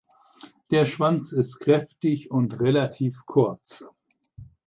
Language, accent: German, Deutschland Deutsch